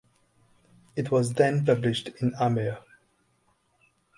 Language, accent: English, England English